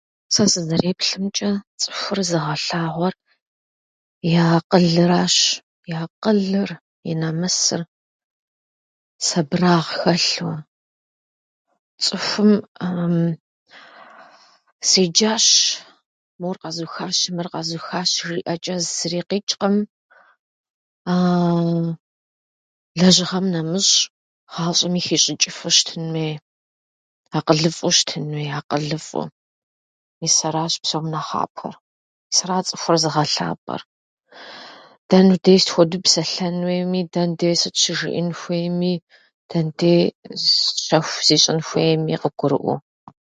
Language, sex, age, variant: Kabardian, female, 30-39, Адыгэбзэ (Къэбэрдей, Кирил, псоми зэдай)